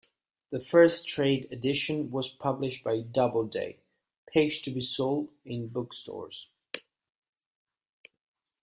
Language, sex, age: English, male, 30-39